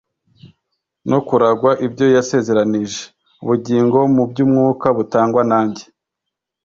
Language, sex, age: Kinyarwanda, male, 19-29